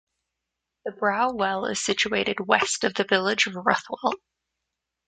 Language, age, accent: English, 19-29, United States English